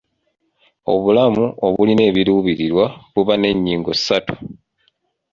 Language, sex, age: Ganda, male, 19-29